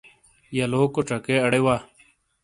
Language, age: Shina, 30-39